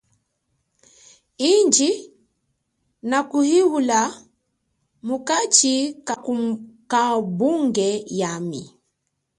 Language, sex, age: Chokwe, female, 30-39